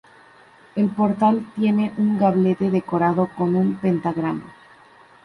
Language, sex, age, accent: Spanish, female, under 19, México